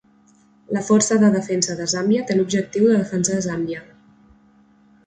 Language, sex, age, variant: Catalan, female, 19-29, Central